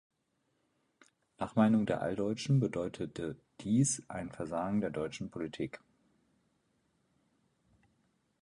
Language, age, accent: German, 19-29, Deutschland Deutsch